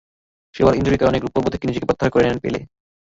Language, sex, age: Bengali, male, under 19